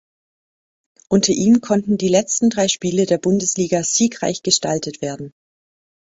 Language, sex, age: German, female, 30-39